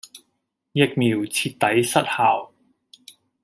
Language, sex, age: Cantonese, male, 30-39